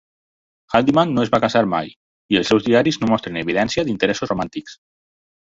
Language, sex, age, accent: Catalan, male, 40-49, valencià